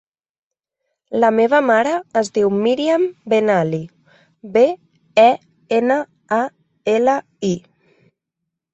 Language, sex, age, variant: Catalan, female, 19-29, Central